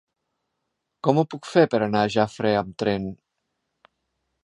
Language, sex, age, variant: Catalan, male, 60-69, Central